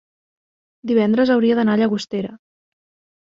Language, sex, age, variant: Catalan, female, 40-49, Central